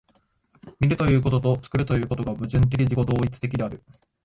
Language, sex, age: Japanese, male, 19-29